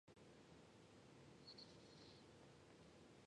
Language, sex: Japanese, female